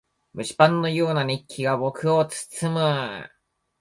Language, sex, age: Japanese, male, 19-29